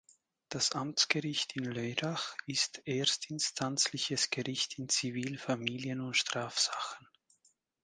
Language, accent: German, Schweizerdeutsch